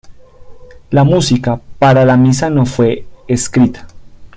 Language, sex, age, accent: Spanish, male, 30-39, Andino-Pacífico: Colombia, Perú, Ecuador, oeste de Bolivia y Venezuela andina